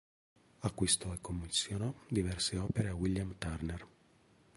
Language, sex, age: Italian, male, 40-49